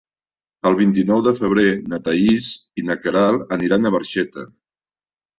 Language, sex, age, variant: Catalan, male, 60-69, Central